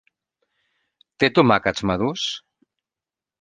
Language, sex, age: Catalan, male, 50-59